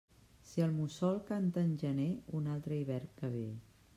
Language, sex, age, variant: Catalan, female, 40-49, Central